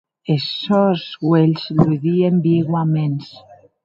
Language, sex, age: Occitan, female, 40-49